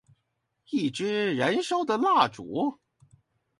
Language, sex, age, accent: Chinese, male, 19-29, 出生地：臺北市